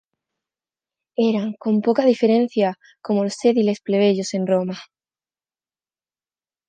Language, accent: Spanish, España: Sur peninsular (Andalucia, Extremadura, Murcia)